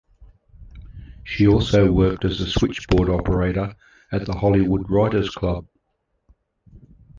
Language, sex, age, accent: English, male, 60-69, Australian English